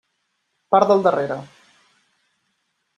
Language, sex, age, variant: Catalan, male, 30-39, Central